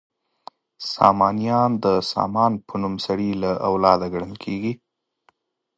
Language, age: Pashto, 19-29